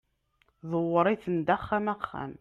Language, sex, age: Kabyle, female, 19-29